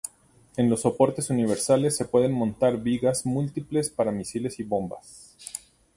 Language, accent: Spanish, México